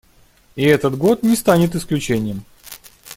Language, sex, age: Russian, male, 30-39